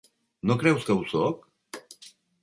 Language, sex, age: Catalan, male, 50-59